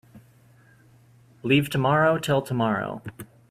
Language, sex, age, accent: English, male, 30-39, United States English